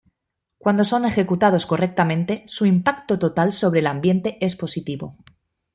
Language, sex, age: Spanish, female, 30-39